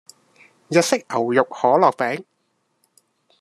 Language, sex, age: Cantonese, male, 30-39